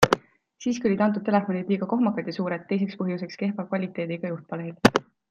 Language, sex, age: Estonian, female, 19-29